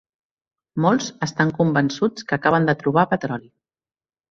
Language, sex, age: Catalan, female, 30-39